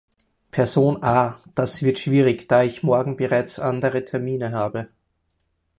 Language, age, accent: German, 30-39, Österreichisches Deutsch